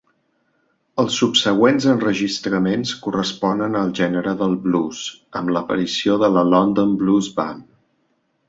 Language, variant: Catalan, Central